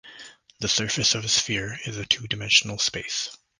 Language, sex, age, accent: English, male, 19-29, United States English